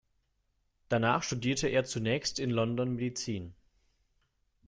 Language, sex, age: German, male, 19-29